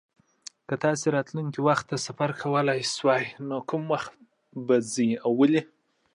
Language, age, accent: Pashto, 19-29, کندهاری لهجه